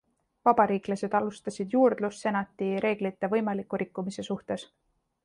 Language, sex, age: Estonian, female, 19-29